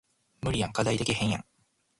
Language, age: Japanese, 19-29